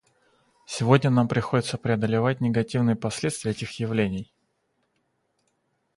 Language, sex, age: Russian, male, 30-39